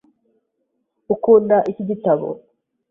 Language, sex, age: Kinyarwanda, female, 19-29